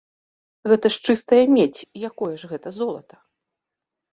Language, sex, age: Belarusian, female, 40-49